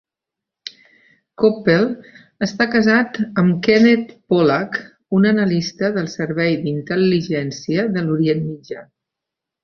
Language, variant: Catalan, Central